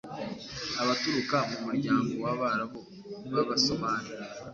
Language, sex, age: Kinyarwanda, male, 19-29